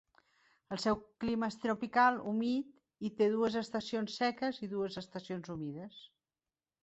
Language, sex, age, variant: Catalan, female, 50-59, Nord-Occidental